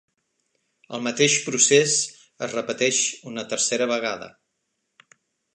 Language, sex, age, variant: Catalan, male, 50-59, Central